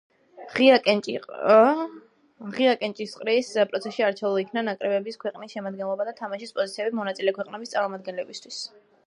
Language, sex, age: Georgian, female, under 19